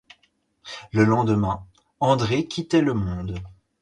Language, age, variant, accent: French, 19-29, Français d'Europe, Français de Suisse